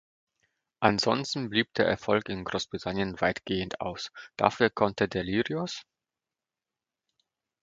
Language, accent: German, Polnisch Deutsch